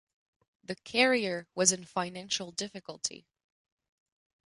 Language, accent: English, United States English